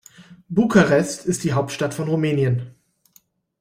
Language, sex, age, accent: German, male, 19-29, Deutschland Deutsch